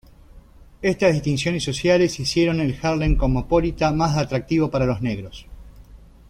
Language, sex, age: Spanish, male, 40-49